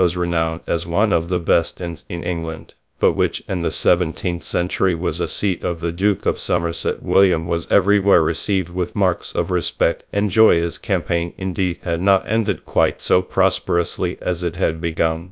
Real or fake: fake